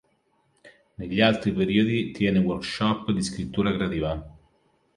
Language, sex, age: Italian, male, 30-39